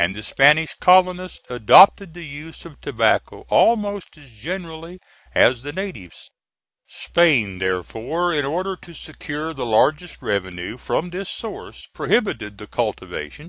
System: none